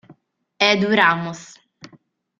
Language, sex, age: Italian, female, 19-29